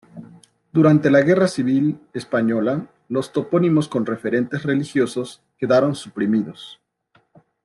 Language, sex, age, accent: Spanish, male, 50-59, México